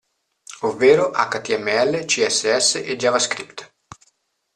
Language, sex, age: Italian, male, 40-49